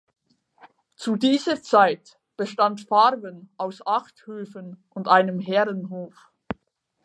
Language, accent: German, Schweizerdeutsch